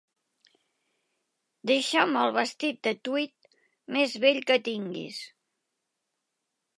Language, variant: Catalan, Central